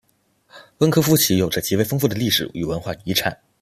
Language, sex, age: Chinese, male, under 19